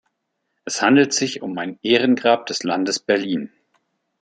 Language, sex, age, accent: German, male, 50-59, Deutschland Deutsch